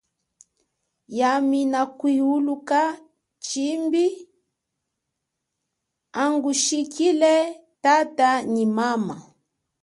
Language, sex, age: Chokwe, female, 30-39